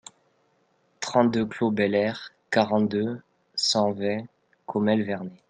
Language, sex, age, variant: French, male, 19-29, Français de métropole